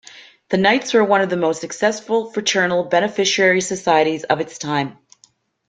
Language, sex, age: English, female, 50-59